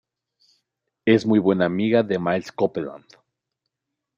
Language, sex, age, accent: Spanish, male, 30-39, México